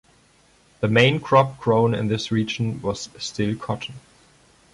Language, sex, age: English, male, 19-29